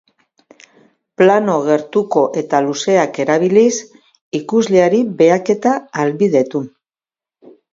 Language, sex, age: Basque, female, 60-69